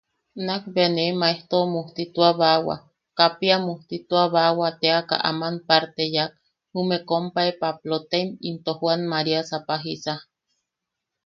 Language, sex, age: Yaqui, female, 30-39